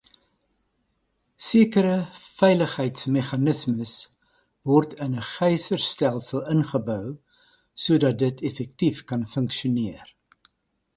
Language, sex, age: Afrikaans, male, 70-79